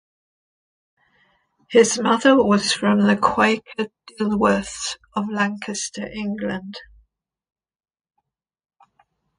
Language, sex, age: English, female, 70-79